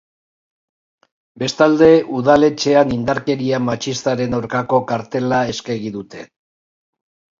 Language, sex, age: Basque, male, 60-69